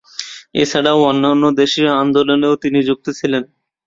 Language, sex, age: Bengali, male, 19-29